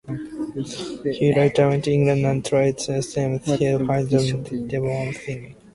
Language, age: English, 19-29